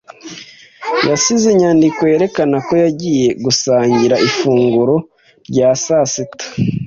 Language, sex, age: Kinyarwanda, male, 19-29